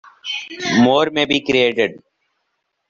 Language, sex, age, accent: English, male, under 19, India and South Asia (India, Pakistan, Sri Lanka)